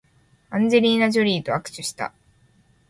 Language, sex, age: Japanese, female, 19-29